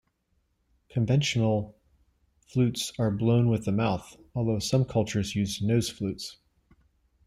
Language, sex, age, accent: English, male, 40-49, United States English